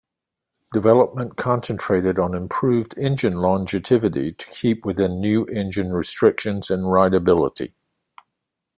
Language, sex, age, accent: English, male, 60-69, United States English